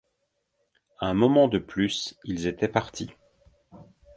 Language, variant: French, Français de métropole